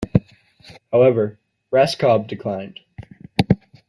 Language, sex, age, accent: English, male, 19-29, United States English